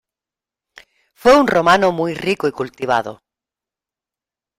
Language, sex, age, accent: Spanish, female, 50-59, España: Sur peninsular (Andalucia, Extremadura, Murcia)